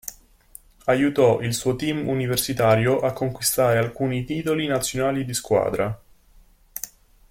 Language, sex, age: Italian, male, 19-29